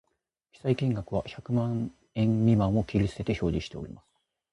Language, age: Japanese, 30-39